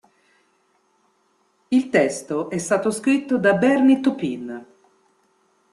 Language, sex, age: Italian, female, 50-59